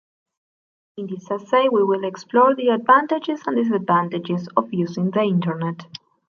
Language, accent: English, England English